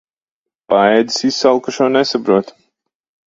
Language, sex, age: Latvian, male, 30-39